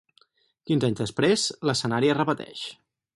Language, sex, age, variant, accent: Catalan, male, 19-29, Central, central